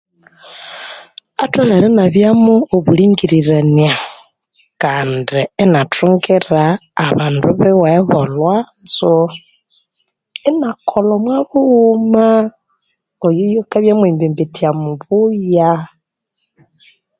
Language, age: Konzo, 19-29